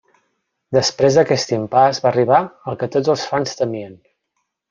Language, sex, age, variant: Catalan, male, 30-39, Central